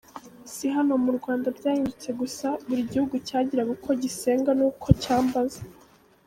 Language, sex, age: Kinyarwanda, female, under 19